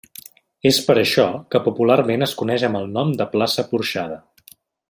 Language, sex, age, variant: Catalan, male, 19-29, Central